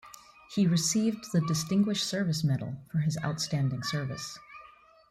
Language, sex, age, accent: English, female, 30-39, United States English